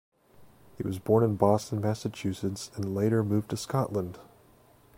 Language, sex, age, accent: English, male, 19-29, United States English